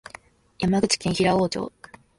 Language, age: Japanese, 19-29